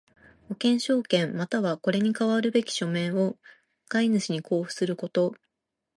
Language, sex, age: Japanese, female, 30-39